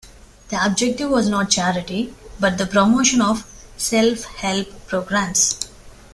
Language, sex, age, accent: English, female, 30-39, India and South Asia (India, Pakistan, Sri Lanka)